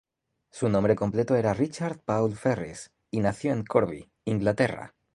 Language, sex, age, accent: Spanish, male, 19-29, España: Centro-Sur peninsular (Madrid, Toledo, Castilla-La Mancha)